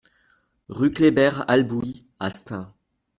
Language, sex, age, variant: French, male, 19-29, Français de métropole